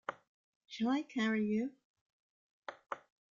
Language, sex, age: English, female, 70-79